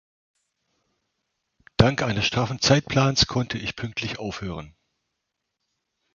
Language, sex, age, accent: German, male, 40-49, Deutschland Deutsch